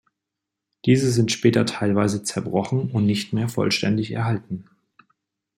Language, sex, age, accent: German, male, 30-39, Deutschland Deutsch